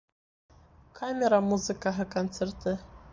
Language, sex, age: Bashkir, female, 19-29